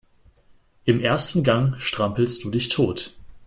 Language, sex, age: German, female, 19-29